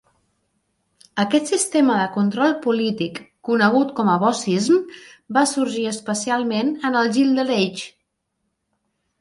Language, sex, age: Catalan, female, 40-49